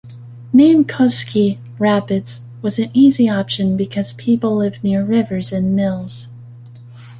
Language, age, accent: English, 19-29, United States English